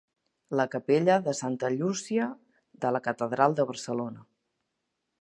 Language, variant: Catalan, Central